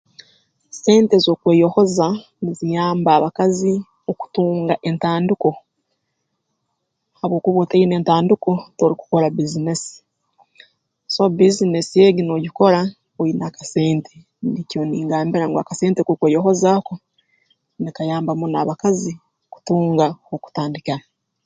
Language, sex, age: Tooro, female, 19-29